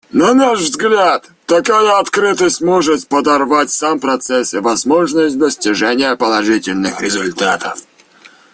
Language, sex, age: Russian, male, 19-29